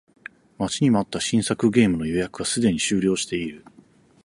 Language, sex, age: Japanese, male, 40-49